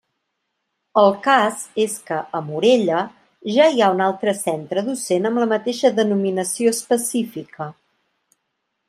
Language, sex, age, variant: Catalan, female, 40-49, Central